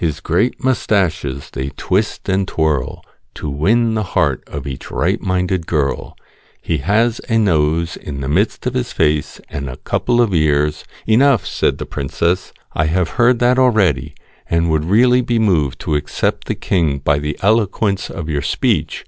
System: none